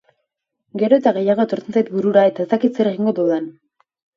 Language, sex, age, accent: Basque, female, under 19, Erdialdekoa edo Nafarra (Gipuzkoa, Nafarroa)